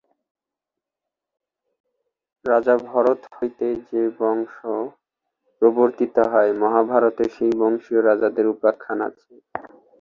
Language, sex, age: Bengali, male, 40-49